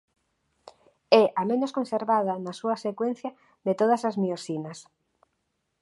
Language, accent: Galician, Normativo (estándar)